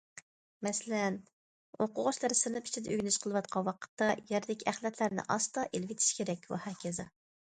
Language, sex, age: Uyghur, female, 30-39